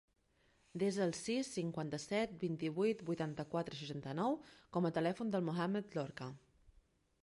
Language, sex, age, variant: Catalan, female, 30-39, Nord-Occidental